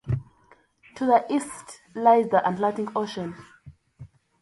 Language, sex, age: English, female, 19-29